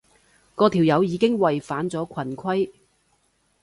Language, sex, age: Cantonese, female, 40-49